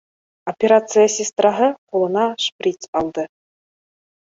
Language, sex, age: Bashkir, female, 30-39